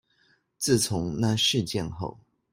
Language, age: Chinese, 30-39